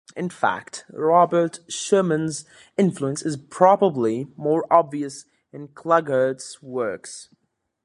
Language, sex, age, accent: English, male, 19-29, England English